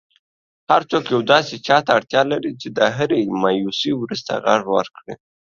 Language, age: Pashto, under 19